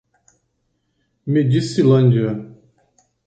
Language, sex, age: Portuguese, male, 60-69